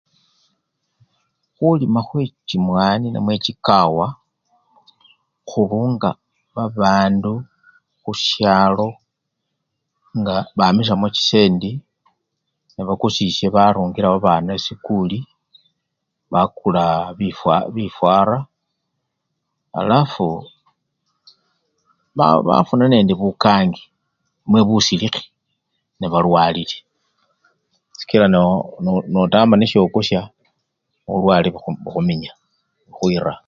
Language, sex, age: Luyia, male, 60-69